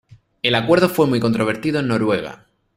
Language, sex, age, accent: Spanish, male, 19-29, España: Islas Canarias